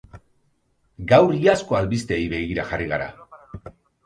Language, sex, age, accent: Basque, male, 40-49, Mendebalekoa (Araba, Bizkaia, Gipuzkoako mendebaleko herri batzuk)